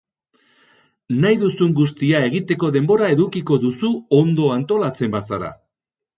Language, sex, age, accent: Basque, male, 60-69, Erdialdekoa edo Nafarra (Gipuzkoa, Nafarroa)